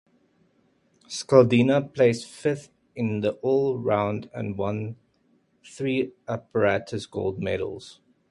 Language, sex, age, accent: English, male, 30-39, Southern African (South Africa, Zimbabwe, Namibia)